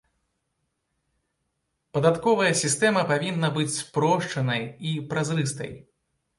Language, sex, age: Belarusian, male, 19-29